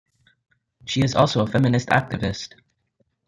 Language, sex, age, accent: English, male, under 19, United States English